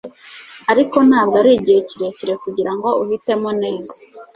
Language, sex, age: Kinyarwanda, female, 30-39